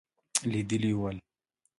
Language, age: Pashto, 19-29